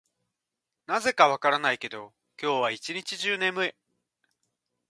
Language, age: Japanese, 30-39